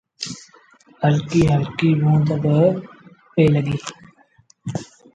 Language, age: Sindhi Bhil, 19-29